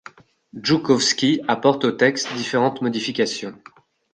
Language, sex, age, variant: French, male, 19-29, Français de métropole